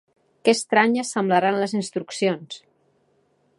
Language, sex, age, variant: Catalan, female, 50-59, Central